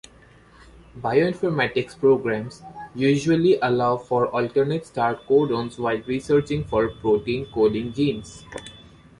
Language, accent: English, India and South Asia (India, Pakistan, Sri Lanka)